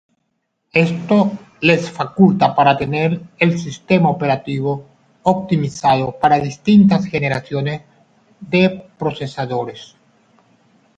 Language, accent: Spanish, Caribe: Cuba, Venezuela, Puerto Rico, República Dominicana, Panamá, Colombia caribeña, México caribeño, Costa del golfo de México